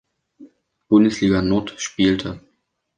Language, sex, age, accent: German, male, under 19, Deutschland Deutsch